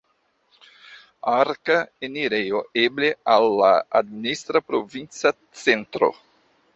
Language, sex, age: Esperanto, male, 50-59